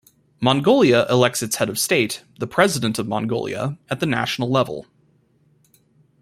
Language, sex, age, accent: English, male, 19-29, United States English